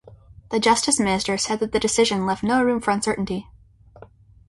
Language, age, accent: English, under 19, United States English